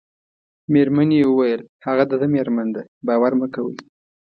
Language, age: Pashto, 19-29